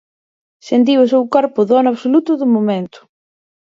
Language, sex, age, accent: Galician, female, 30-39, Central (gheada)